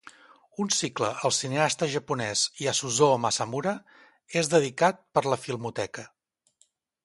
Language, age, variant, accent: Catalan, 50-59, Central, central